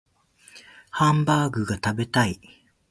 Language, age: Japanese, 50-59